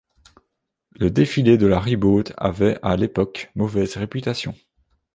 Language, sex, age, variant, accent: French, male, 30-39, Français d'Europe, Français de Belgique